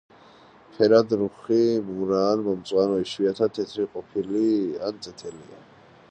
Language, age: Georgian, 19-29